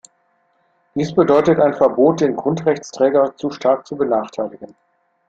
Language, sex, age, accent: German, male, 50-59, Deutschland Deutsch